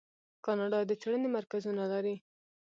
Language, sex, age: Pashto, female, 19-29